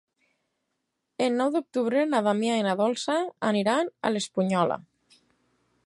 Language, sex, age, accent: Catalan, female, 40-49, valencià